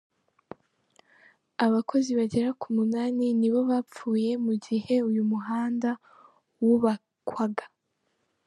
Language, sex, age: Kinyarwanda, female, 19-29